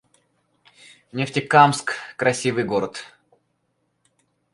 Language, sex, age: Russian, male, under 19